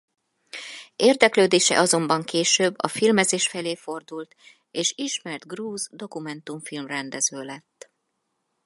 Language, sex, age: Hungarian, female, 50-59